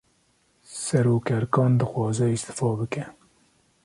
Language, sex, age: Kurdish, male, 30-39